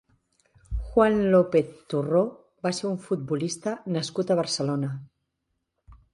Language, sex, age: Catalan, female, 50-59